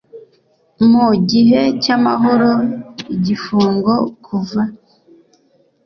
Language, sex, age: Kinyarwanda, female, 40-49